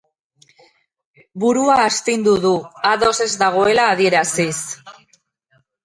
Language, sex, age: Basque, female, 50-59